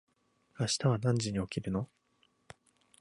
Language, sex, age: Japanese, male, 19-29